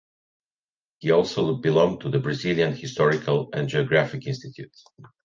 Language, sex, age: English, male, 50-59